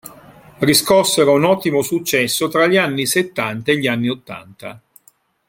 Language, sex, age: Italian, male, 60-69